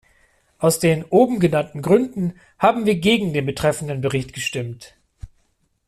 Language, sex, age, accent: German, male, 40-49, Deutschland Deutsch